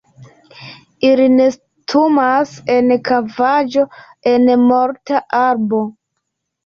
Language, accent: Esperanto, Internacia